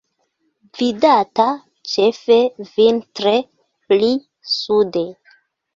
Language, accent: Esperanto, Internacia